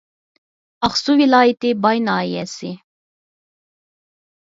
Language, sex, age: Uyghur, female, 30-39